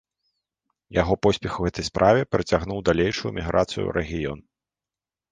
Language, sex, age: Belarusian, male, 30-39